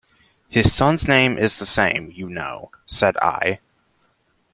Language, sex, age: English, male, under 19